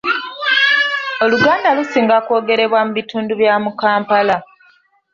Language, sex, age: Ganda, female, 30-39